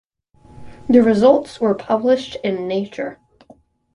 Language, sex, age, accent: English, male, under 19, United States English